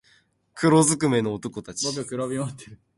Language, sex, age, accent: Japanese, male, 19-29, 標準語